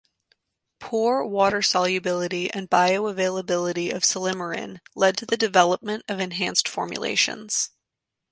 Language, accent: English, United States English